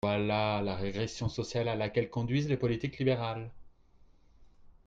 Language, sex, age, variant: French, male, 30-39, Français de métropole